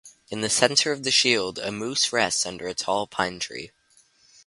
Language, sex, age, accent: English, male, under 19, Canadian English